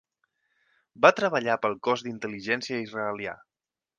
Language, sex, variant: Catalan, male, Central